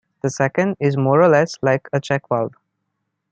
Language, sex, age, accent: English, male, 19-29, India and South Asia (India, Pakistan, Sri Lanka)